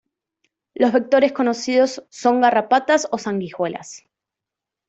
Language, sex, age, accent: Spanish, female, 19-29, Rioplatense: Argentina, Uruguay, este de Bolivia, Paraguay